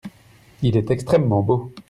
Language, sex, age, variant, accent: French, male, 30-39, Français d'Europe, Français de Belgique